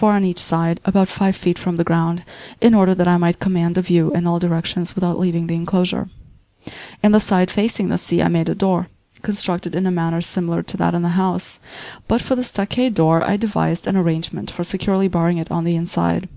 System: none